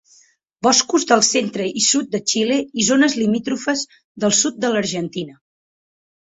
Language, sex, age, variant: Catalan, female, 19-29, Central